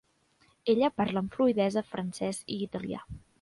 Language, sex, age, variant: Catalan, female, 19-29, Central